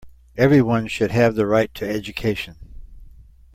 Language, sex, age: English, male, 70-79